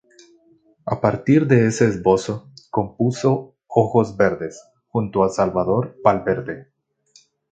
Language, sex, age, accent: Spanish, male, 19-29, América central